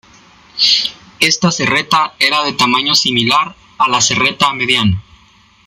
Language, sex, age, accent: Spanish, male, 19-29, América central